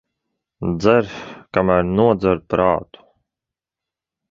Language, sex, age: Latvian, male, 30-39